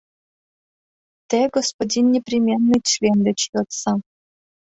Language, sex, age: Mari, female, 19-29